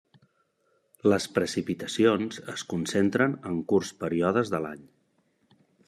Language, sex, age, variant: Catalan, male, 40-49, Nord-Occidental